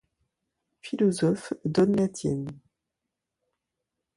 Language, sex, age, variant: French, female, 40-49, Français de métropole